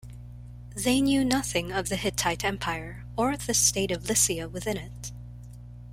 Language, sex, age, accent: English, female, 19-29, Filipino